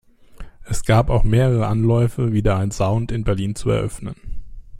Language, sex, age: German, male, 50-59